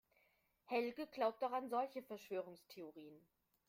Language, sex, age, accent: German, female, 50-59, Deutschland Deutsch